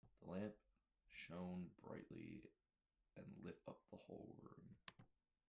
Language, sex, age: English, male, 19-29